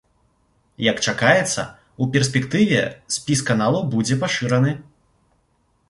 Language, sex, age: Belarusian, male, 30-39